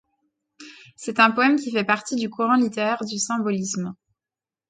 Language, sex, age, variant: French, female, 30-39, Français de métropole